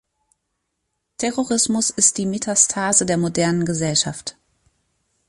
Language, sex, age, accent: German, female, 30-39, Deutschland Deutsch